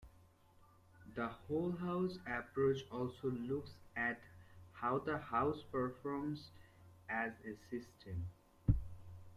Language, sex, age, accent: English, male, 19-29, United States English